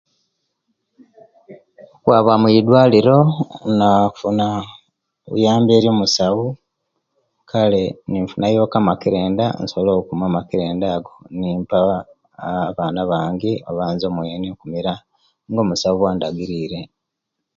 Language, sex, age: Kenyi, male, 50-59